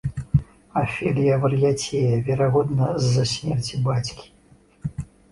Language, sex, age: Belarusian, male, 50-59